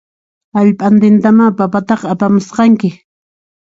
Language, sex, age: Puno Quechua, female, 60-69